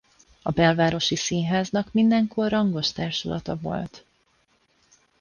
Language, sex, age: Hungarian, female, 30-39